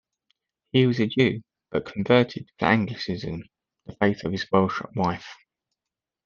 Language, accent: English, England English